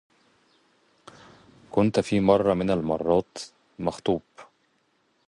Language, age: Arabic, 30-39